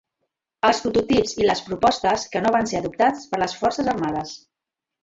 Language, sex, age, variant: Catalan, female, 60-69, Central